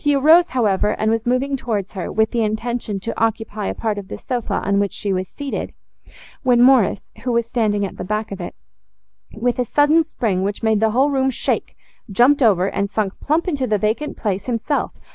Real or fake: real